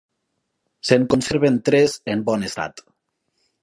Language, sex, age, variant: Catalan, male, 30-39, Nord-Occidental